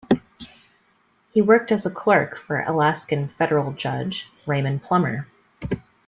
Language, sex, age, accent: English, female, 19-29, Canadian English